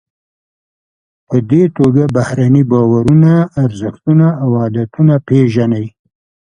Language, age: Pashto, 70-79